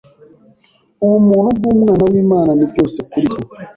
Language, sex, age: Kinyarwanda, male, 19-29